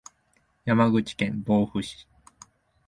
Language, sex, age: Japanese, male, 19-29